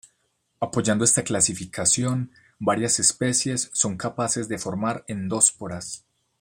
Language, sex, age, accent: Spanish, male, 19-29, Caribe: Cuba, Venezuela, Puerto Rico, República Dominicana, Panamá, Colombia caribeña, México caribeño, Costa del golfo de México